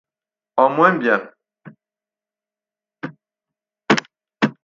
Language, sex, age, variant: French, male, 60-69, Français de métropole